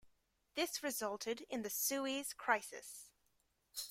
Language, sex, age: English, female, 19-29